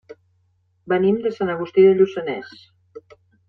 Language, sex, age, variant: Catalan, female, 60-69, Central